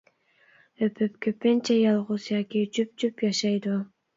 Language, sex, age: Uyghur, female, 30-39